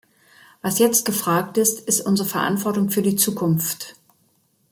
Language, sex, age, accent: German, female, 60-69, Deutschland Deutsch